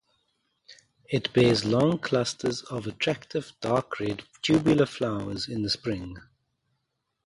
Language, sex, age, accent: English, male, 30-39, Southern African (South Africa, Zimbabwe, Namibia)